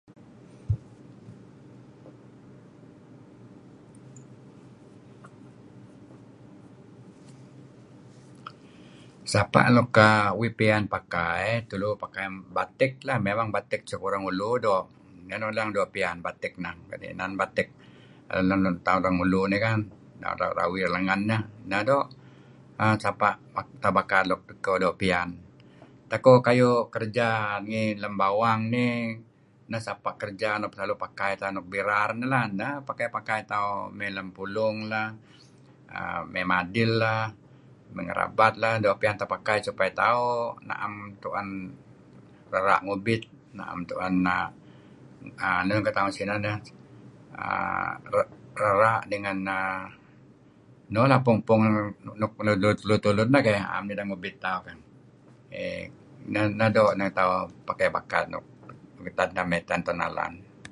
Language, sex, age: Kelabit, male, 70-79